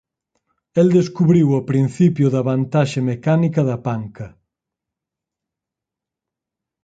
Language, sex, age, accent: Galician, male, 30-39, Normativo (estándar)